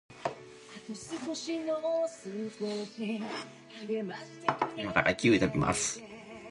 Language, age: English, under 19